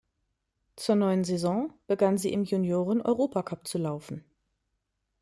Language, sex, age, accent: German, female, 30-39, Deutschland Deutsch